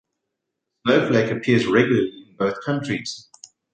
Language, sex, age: English, male, 30-39